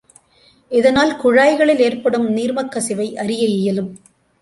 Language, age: Tamil, 50-59